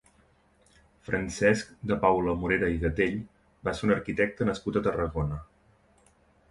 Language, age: Catalan, 30-39